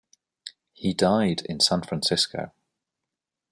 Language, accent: English, England English